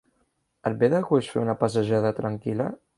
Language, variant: Catalan, Central